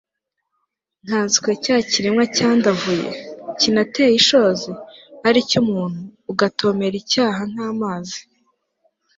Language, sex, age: Kinyarwanda, female, 19-29